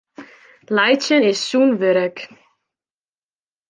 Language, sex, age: Western Frisian, female, 19-29